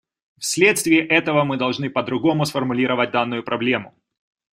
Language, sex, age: Russian, male, 30-39